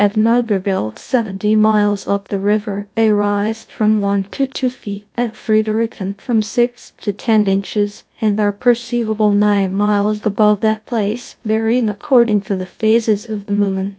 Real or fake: fake